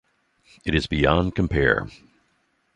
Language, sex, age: English, male, 60-69